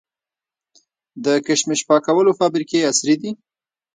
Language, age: Pashto, 30-39